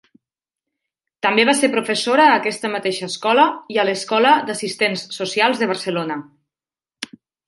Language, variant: Catalan, Nord-Occidental